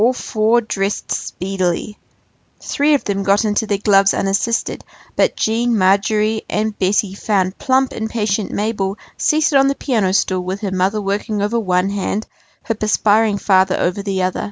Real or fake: real